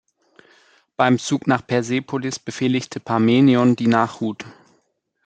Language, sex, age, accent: German, male, 19-29, Deutschland Deutsch